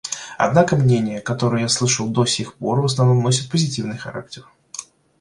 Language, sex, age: Russian, male, 19-29